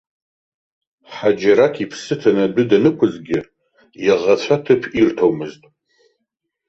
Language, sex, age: Abkhazian, male, 30-39